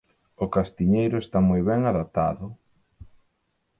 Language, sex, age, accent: Galician, male, 30-39, Atlántico (seseo e gheada)